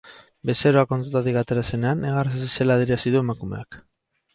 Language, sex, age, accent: Basque, male, 30-39, Mendebalekoa (Araba, Bizkaia, Gipuzkoako mendebaleko herri batzuk)